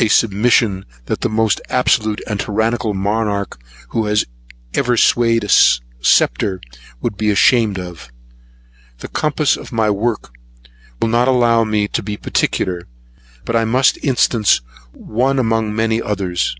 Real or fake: real